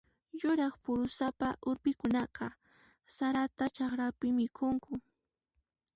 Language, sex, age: Puno Quechua, female, 19-29